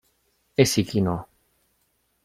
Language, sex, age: Italian, male, 40-49